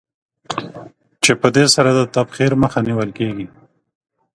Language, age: Pashto, 30-39